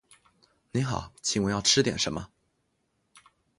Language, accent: Chinese, 出生地：浙江省